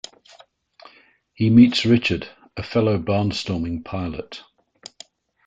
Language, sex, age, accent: English, male, 60-69, England English